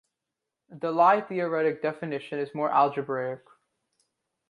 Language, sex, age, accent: English, male, under 19, United States English